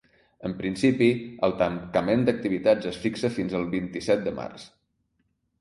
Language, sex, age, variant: Catalan, male, 50-59, Central